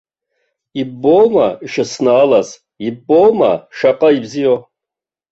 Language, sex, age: Abkhazian, male, 60-69